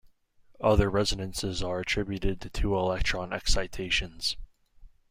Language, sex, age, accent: English, male, 19-29, United States English